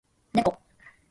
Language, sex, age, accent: Japanese, female, under 19, 標準